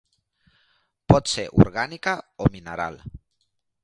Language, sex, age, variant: Catalan, male, 40-49, Central